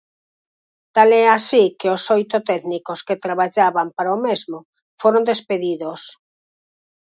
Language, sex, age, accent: Galician, female, 50-59, Normativo (estándar)